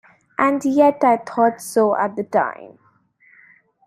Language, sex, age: English, female, 19-29